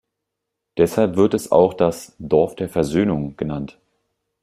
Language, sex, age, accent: German, male, 30-39, Deutschland Deutsch